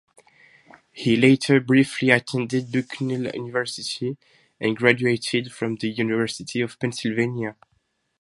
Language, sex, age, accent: English, male, 19-29, French